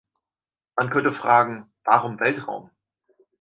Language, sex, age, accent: German, male, 19-29, Deutschland Deutsch